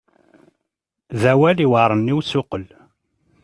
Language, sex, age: Kabyle, male, 40-49